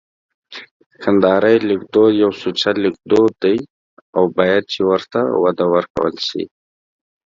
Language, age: Pashto, 19-29